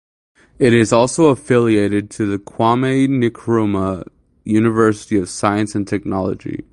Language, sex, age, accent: English, male, 19-29, United States English